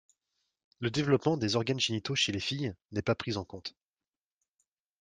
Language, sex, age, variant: French, male, 19-29, Français de métropole